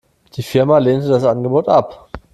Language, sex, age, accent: German, male, 19-29, Deutschland Deutsch